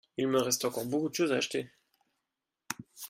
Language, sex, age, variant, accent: French, male, 19-29, Français d'Europe, Français de Belgique